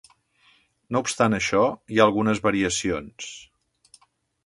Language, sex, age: Catalan, male, 50-59